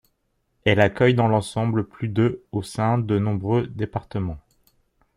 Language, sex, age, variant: French, male, 40-49, Français de métropole